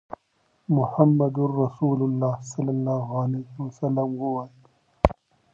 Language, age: Pashto, 30-39